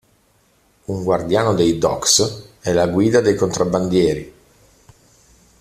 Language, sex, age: Italian, male, 50-59